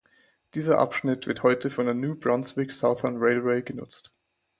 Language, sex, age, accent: German, male, 19-29, Deutschland Deutsch; Österreichisches Deutsch